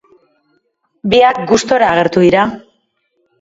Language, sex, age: Basque, female, 30-39